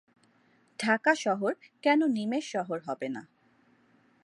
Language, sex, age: Bengali, female, 30-39